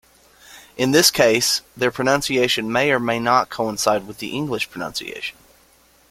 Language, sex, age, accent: English, male, 30-39, United States English